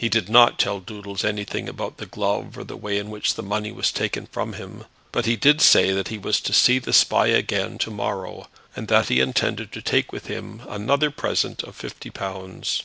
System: none